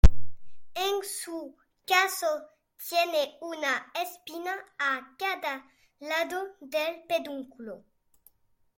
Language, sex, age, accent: Spanish, male, 40-49, Andino-Pacífico: Colombia, Perú, Ecuador, oeste de Bolivia y Venezuela andina